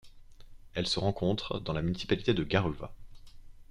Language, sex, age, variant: French, male, 19-29, Français de métropole